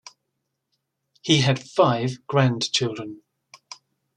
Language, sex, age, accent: English, male, 50-59, England English